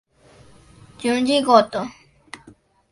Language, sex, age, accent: Spanish, female, under 19, América central